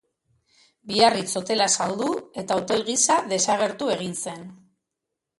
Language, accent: Basque, Mendebalekoa (Araba, Bizkaia, Gipuzkoako mendebaleko herri batzuk)